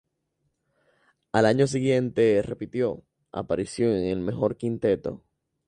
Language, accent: Spanish, América central